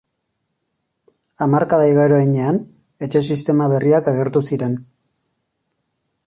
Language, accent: Basque, Erdialdekoa edo Nafarra (Gipuzkoa, Nafarroa)